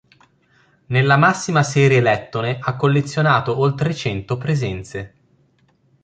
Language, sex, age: Italian, male, 30-39